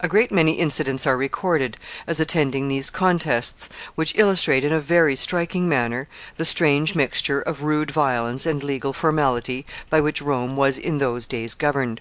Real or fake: real